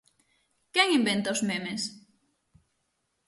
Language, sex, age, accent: Galician, female, 30-39, Atlántico (seseo e gheada); Normativo (estándar)